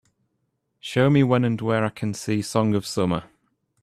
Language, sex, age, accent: English, male, 19-29, England English